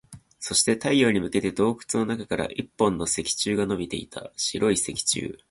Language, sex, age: Japanese, male, 19-29